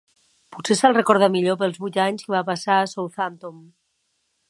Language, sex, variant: Catalan, female, Nord-Occidental